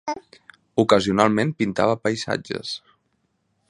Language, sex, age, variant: Catalan, male, 30-39, Central